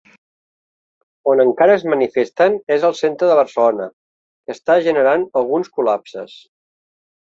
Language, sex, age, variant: Catalan, male, 40-49, Central